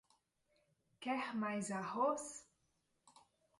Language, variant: Portuguese, Portuguese (Brasil)